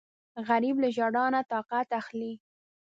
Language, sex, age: Pashto, female, 19-29